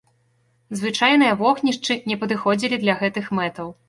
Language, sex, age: Belarusian, female, 19-29